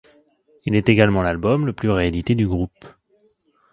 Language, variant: French, Français de métropole